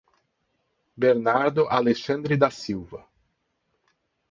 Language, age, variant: Portuguese, 50-59, Portuguese (Brasil)